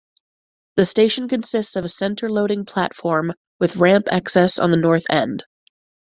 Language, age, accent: English, 30-39, United States English